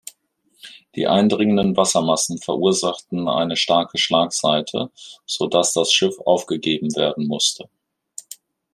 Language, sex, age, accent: German, male, 50-59, Deutschland Deutsch